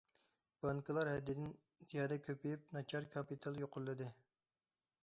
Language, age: Uyghur, 19-29